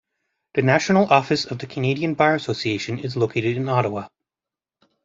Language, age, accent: English, 30-39, Canadian English